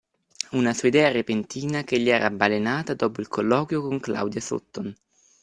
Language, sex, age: Italian, male, 19-29